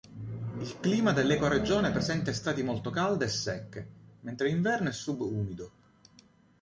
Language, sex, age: Italian, male, 40-49